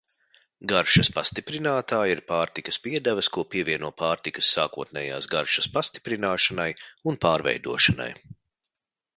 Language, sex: Latvian, male